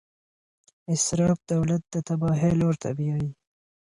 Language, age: Pashto, 19-29